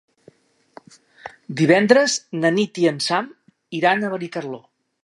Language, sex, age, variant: Catalan, male, 60-69, Central